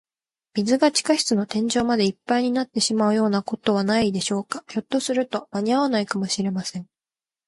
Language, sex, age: Japanese, female, 19-29